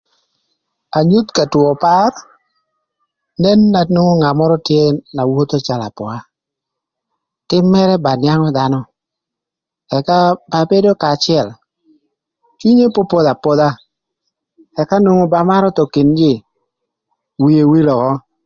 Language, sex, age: Thur, male, 40-49